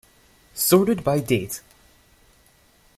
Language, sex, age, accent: English, male, under 19, United States English